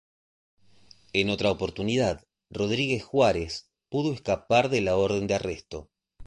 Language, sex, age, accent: Spanish, male, 40-49, Rioplatense: Argentina, Uruguay, este de Bolivia, Paraguay